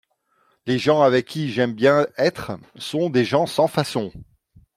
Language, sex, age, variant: French, male, 40-49, Français d'Europe